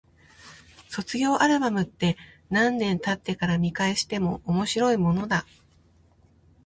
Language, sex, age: Japanese, female, 30-39